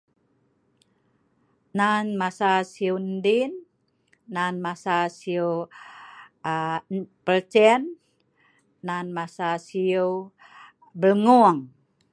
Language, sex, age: Sa'ban, female, 50-59